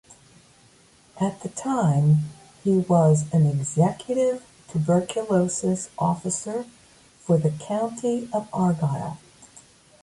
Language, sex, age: English, female, 60-69